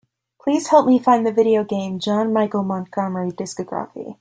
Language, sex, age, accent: English, female, under 19, United States English